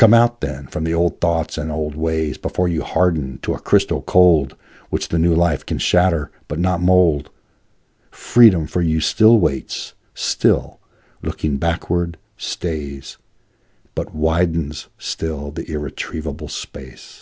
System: none